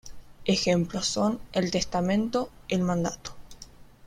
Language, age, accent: Spanish, under 19, Rioplatense: Argentina, Uruguay, este de Bolivia, Paraguay